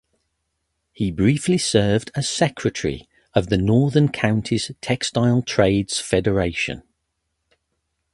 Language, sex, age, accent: English, male, 40-49, England English